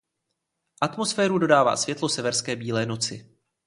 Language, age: Czech, 19-29